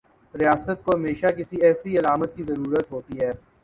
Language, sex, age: Urdu, male, 19-29